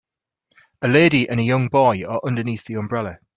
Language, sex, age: English, male, 40-49